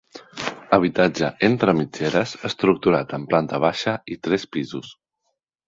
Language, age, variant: Catalan, 19-29, Central